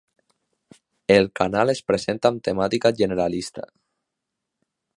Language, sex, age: Catalan, male, under 19